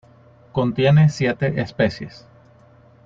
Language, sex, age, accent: Spanish, male, 30-39, Andino-Pacífico: Colombia, Perú, Ecuador, oeste de Bolivia y Venezuela andina